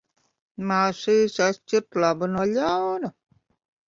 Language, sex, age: Latvian, female, 50-59